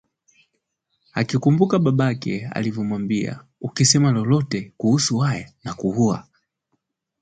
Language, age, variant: Swahili, 19-29, Kiswahili cha Bara ya Tanzania